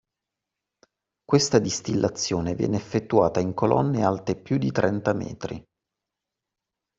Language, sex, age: Italian, male, 30-39